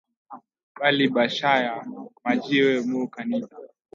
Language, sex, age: Swahili, male, 19-29